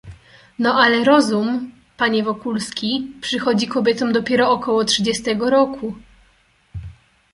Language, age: Polish, 19-29